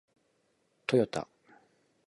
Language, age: Japanese, 19-29